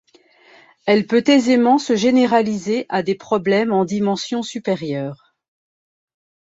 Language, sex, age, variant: French, female, 50-59, Français de métropole